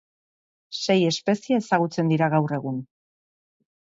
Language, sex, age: Basque, female, 40-49